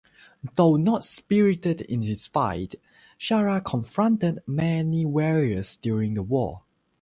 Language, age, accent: English, 19-29, United States English; Malaysian English